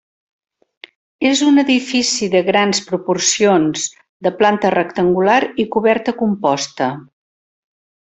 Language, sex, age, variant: Catalan, female, 60-69, Central